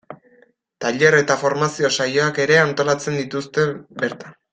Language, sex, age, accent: Basque, male, under 19, Erdialdekoa edo Nafarra (Gipuzkoa, Nafarroa)